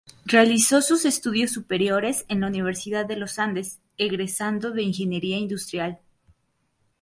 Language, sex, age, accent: Spanish, female, 19-29, México